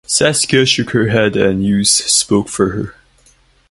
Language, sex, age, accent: English, male, 19-29, Filipino